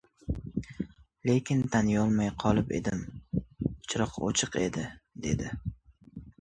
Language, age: Uzbek, 19-29